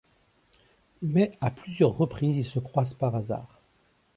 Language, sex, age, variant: French, male, 50-59, Français de métropole